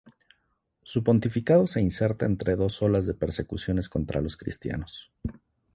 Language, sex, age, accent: Spanish, male, 30-39, México